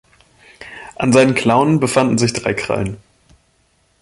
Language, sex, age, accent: German, male, 30-39, Deutschland Deutsch